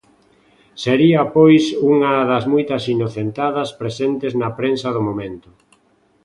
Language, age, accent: Galician, 40-49, Normativo (estándar)